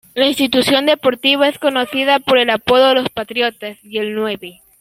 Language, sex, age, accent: Spanish, female, under 19, Andino-Pacífico: Colombia, Perú, Ecuador, oeste de Bolivia y Venezuela andina